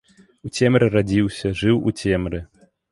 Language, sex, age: Belarusian, male, 19-29